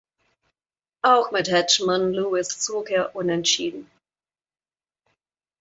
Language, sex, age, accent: German, female, 30-39, Deutschland Deutsch